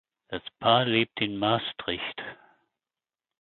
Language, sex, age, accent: German, male, 60-69, Deutschland Deutsch